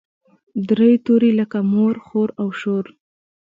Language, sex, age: Pashto, female, 19-29